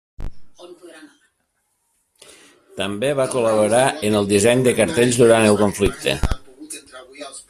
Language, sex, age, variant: Catalan, male, 50-59, Nord-Occidental